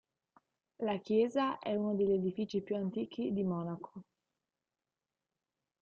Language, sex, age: Italian, female, 19-29